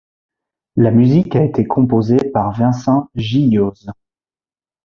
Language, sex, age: French, male, 30-39